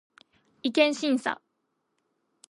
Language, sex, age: Japanese, female, 19-29